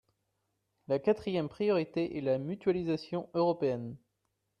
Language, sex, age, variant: French, male, 19-29, Français de métropole